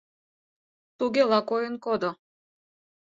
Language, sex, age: Mari, female, 19-29